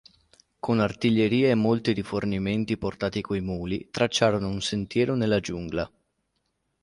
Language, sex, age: Italian, male, 19-29